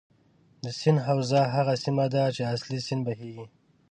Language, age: Pashto, 30-39